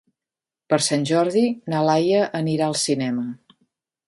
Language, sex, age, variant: Catalan, female, 50-59, Central